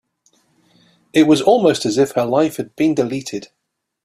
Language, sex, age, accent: English, male, 40-49, England English